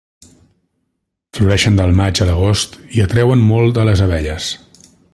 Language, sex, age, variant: Catalan, male, 40-49, Central